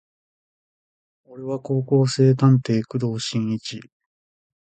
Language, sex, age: Japanese, male, 19-29